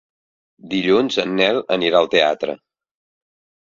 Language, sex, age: Catalan, male, 30-39